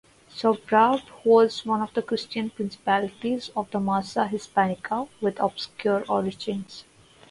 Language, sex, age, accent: English, female, 19-29, India and South Asia (India, Pakistan, Sri Lanka)